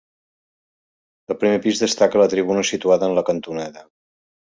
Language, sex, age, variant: Catalan, male, 50-59, Central